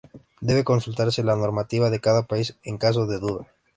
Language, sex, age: Spanish, male, 19-29